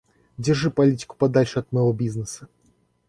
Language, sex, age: Russian, male, 19-29